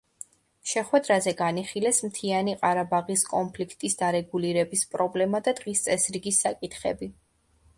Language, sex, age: Georgian, female, 19-29